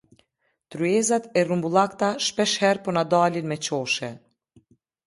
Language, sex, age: Albanian, female, 30-39